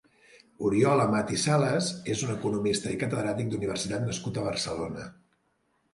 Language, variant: Catalan, Septentrional